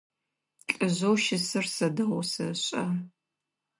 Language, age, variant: Adyghe, 40-49, Адыгабзэ (Кирил, пстэумэ зэдыряе)